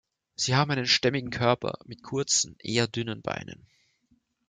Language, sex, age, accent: German, male, 19-29, Österreichisches Deutsch